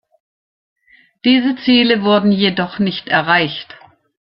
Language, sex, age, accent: German, female, 60-69, Deutschland Deutsch